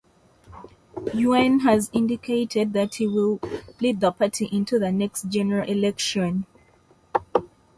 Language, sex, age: English, female, 19-29